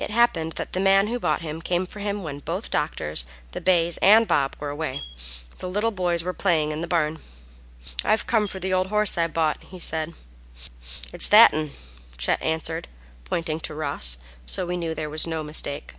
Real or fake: real